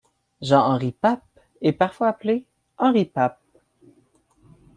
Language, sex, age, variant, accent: French, male, 19-29, Français d'Amérique du Nord, Français du Canada